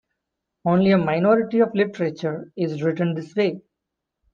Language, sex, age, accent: English, male, 30-39, India and South Asia (India, Pakistan, Sri Lanka)